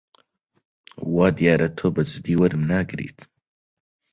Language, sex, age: Central Kurdish, male, under 19